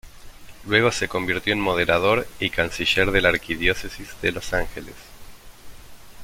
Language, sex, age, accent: Spanish, male, 30-39, Rioplatense: Argentina, Uruguay, este de Bolivia, Paraguay